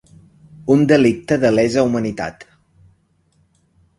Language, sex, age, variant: Catalan, male, 40-49, Balear